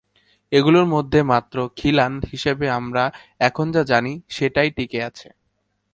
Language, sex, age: Bengali, male, 19-29